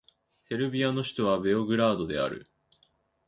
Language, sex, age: Japanese, male, 19-29